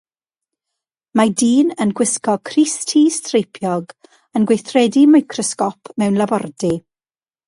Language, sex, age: Welsh, female, 40-49